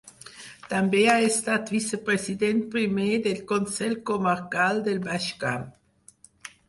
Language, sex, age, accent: Catalan, female, 50-59, aprenent (recent, des d'altres llengües)